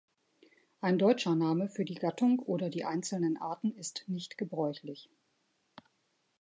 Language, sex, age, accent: German, female, 50-59, Deutschland Deutsch